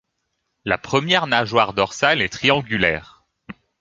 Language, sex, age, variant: French, male, 19-29, Français de métropole